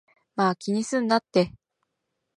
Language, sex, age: Japanese, female, 19-29